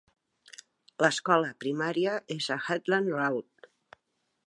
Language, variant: Catalan, Central